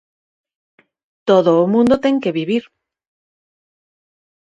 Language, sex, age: Galician, female, 50-59